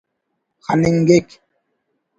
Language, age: Brahui, 30-39